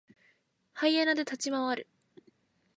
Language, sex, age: Japanese, female, 19-29